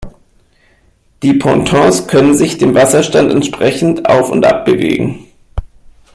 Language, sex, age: German, male, 30-39